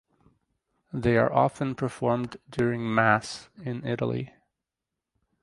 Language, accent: English, United States English